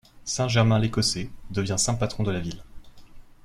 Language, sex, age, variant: French, male, 19-29, Français de métropole